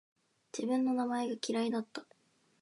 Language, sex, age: Japanese, female, 19-29